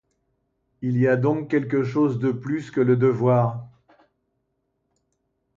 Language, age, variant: French, 70-79, Français de métropole